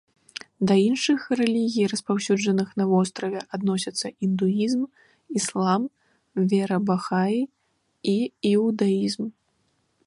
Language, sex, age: Belarusian, female, 19-29